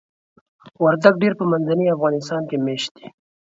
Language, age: Pashto, 19-29